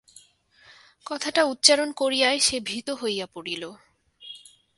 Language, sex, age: Bengali, female, 19-29